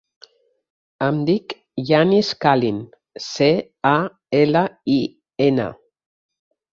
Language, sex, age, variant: Catalan, female, 50-59, Central